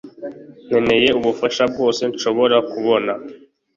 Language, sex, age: Kinyarwanda, male, 19-29